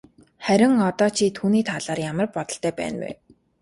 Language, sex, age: Mongolian, female, 19-29